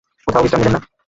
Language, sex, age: Bengali, male, under 19